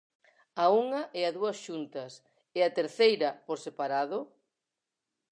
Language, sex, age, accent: Galician, female, 40-49, Normativo (estándar)